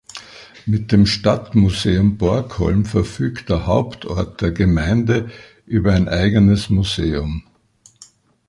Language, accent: German, Österreichisches Deutsch